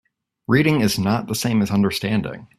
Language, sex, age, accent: English, male, 19-29, United States English